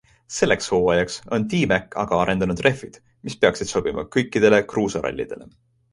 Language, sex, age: Estonian, male, 19-29